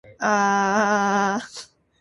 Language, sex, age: Indonesian, female, 19-29